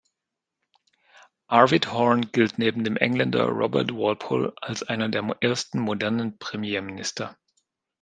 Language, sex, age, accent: German, male, 30-39, Deutschland Deutsch